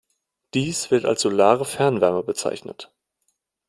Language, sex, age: German, male, 19-29